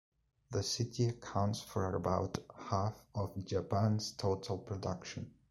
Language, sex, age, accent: English, male, 19-29, United States English